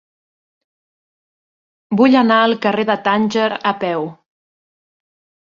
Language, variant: Catalan, Central